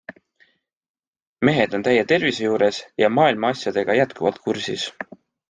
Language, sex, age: Estonian, male, 19-29